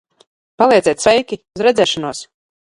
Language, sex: Latvian, female